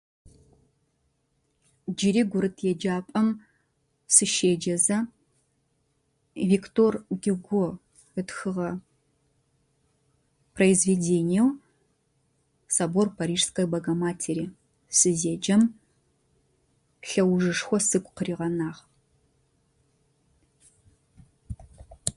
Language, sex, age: Adyghe, female, 30-39